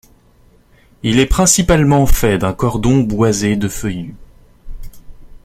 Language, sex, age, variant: French, male, 19-29, Français de métropole